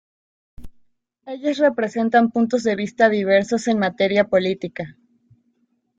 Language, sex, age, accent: Spanish, female, 19-29, México